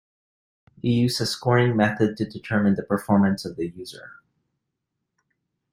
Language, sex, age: English, male, 40-49